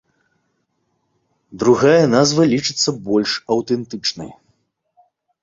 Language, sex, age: Belarusian, male, 30-39